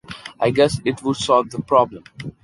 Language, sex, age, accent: English, male, 19-29, India and South Asia (India, Pakistan, Sri Lanka)